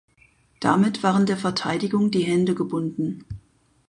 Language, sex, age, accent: German, female, 40-49, Deutschland Deutsch